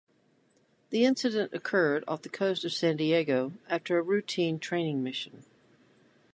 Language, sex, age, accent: English, female, 50-59, United States English